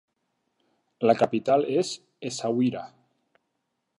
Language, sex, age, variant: Catalan, male, 50-59, Central